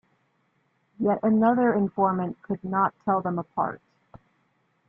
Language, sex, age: English, female, 19-29